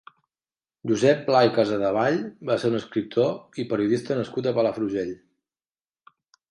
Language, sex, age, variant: Catalan, male, 40-49, Central